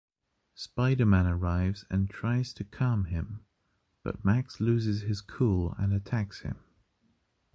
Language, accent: English, England English